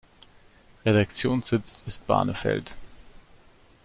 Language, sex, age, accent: German, male, 30-39, Deutschland Deutsch